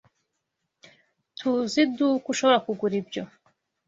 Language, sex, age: Kinyarwanda, female, 19-29